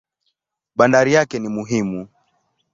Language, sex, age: Swahili, male, 19-29